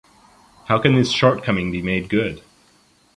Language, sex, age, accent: English, male, 30-39, United States English